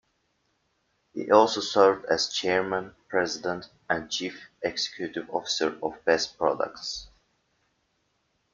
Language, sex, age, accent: English, male, 19-29, United States English